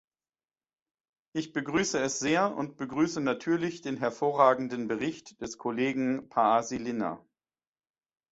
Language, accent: German, Deutschland Deutsch